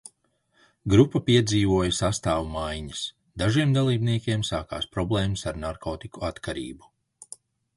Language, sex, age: Latvian, male, 30-39